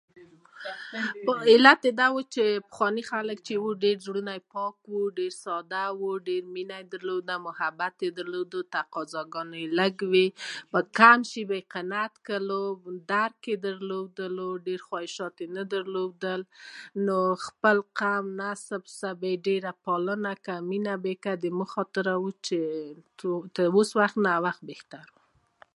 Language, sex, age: Pashto, female, 30-39